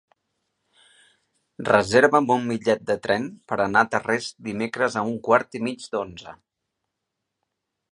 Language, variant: Catalan, Central